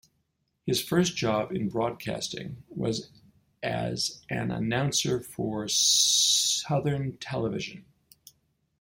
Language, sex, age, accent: English, male, 50-59, United States English